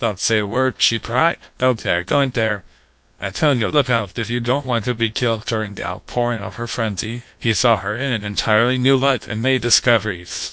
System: TTS, GlowTTS